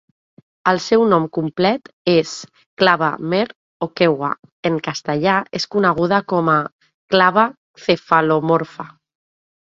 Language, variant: Catalan, Central